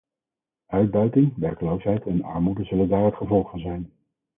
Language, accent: Dutch, Nederlands Nederlands